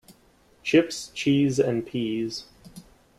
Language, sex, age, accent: English, male, 19-29, United States English